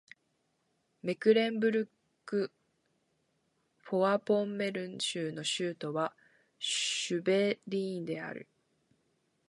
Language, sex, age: Japanese, female, under 19